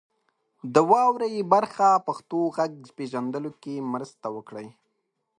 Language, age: Pashto, 19-29